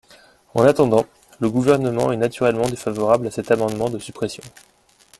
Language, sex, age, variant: French, male, 19-29, Français de métropole